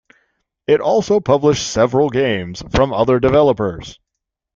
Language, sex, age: English, male, 30-39